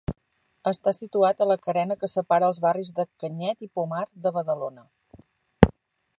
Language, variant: Catalan, Central